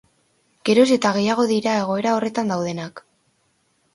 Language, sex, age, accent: Basque, female, under 19, Erdialdekoa edo Nafarra (Gipuzkoa, Nafarroa)